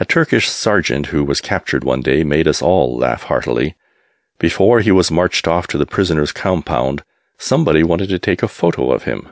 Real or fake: real